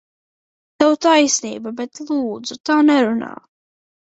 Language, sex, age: Latvian, female, under 19